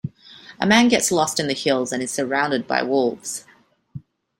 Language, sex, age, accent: English, female, 30-39, Australian English